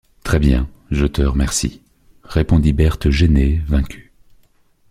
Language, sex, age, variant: French, male, 30-39, Français de métropole